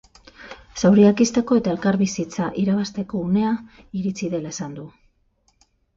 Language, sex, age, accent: Basque, female, 40-49, Mendebalekoa (Araba, Bizkaia, Gipuzkoako mendebaleko herri batzuk); Batua